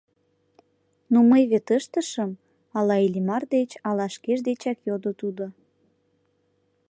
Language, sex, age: Mari, female, 19-29